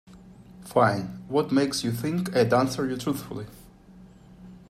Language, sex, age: English, male, 30-39